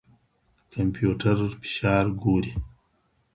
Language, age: Pashto, 40-49